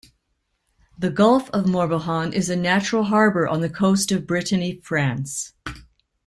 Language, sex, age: English, female, 60-69